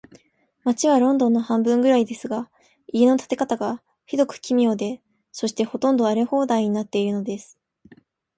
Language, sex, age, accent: Japanese, female, under 19, 標準語